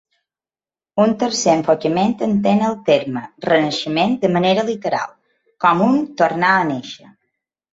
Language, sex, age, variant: Catalan, female, 40-49, Balear